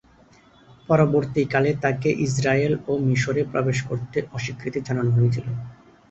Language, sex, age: Bengali, male, 30-39